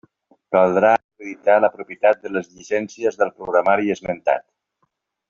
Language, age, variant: Catalan, 50-59, Central